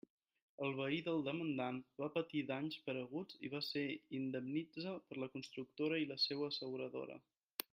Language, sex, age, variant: Catalan, male, 19-29, Central